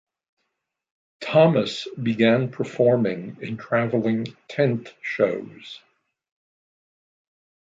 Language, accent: English, United States English